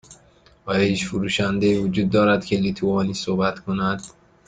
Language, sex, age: Persian, male, 19-29